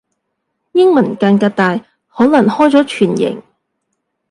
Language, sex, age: Cantonese, female, 30-39